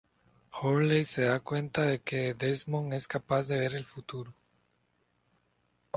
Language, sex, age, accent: Spanish, male, 30-39, América central